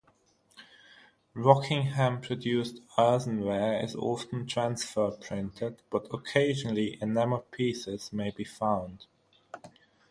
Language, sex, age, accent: English, male, 19-29, England English